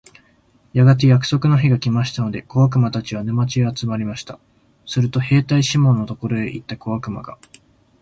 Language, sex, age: Japanese, male, 19-29